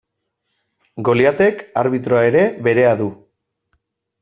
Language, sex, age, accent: Basque, male, 30-39, Erdialdekoa edo Nafarra (Gipuzkoa, Nafarroa)